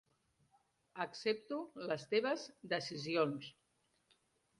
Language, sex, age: Catalan, female, 40-49